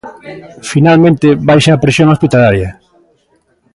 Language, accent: Galician, Oriental (común en zona oriental)